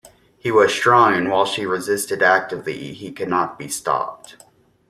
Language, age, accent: English, 19-29, United States English